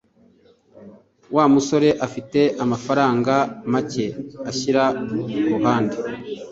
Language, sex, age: Kinyarwanda, male, 40-49